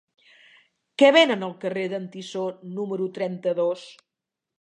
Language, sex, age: Catalan, female, 60-69